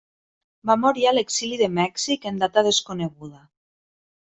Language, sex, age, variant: Catalan, female, 30-39, Septentrional